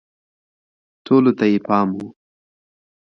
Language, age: Pashto, 19-29